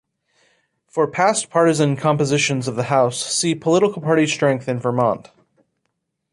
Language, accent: English, United States English